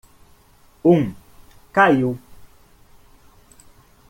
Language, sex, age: Portuguese, male, 30-39